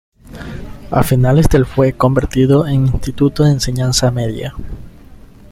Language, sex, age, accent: Spanish, male, 19-29, Andino-Pacífico: Colombia, Perú, Ecuador, oeste de Bolivia y Venezuela andina